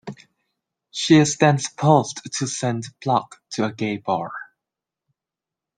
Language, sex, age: English, male, 19-29